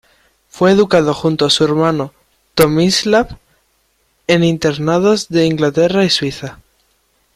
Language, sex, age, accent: Spanish, male, under 19, España: Sur peninsular (Andalucia, Extremadura, Murcia)